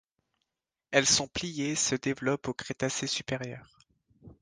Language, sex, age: French, male, 19-29